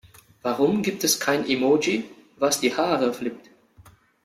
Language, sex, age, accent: German, male, 30-39, Deutschland Deutsch